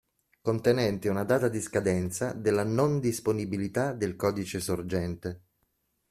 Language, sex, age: Italian, male, 50-59